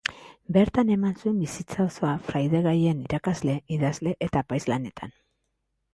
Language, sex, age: Basque, female, 40-49